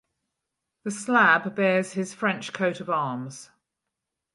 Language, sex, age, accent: English, female, 50-59, Welsh English